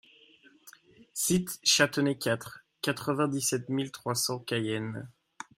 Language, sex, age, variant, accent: French, male, 19-29, Français d'Europe, Français de Belgique